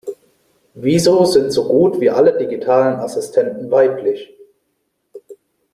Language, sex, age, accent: German, male, 30-39, Deutschland Deutsch